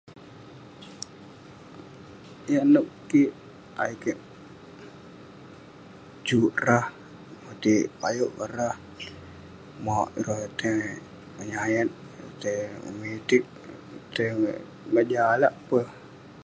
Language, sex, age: Western Penan, male, under 19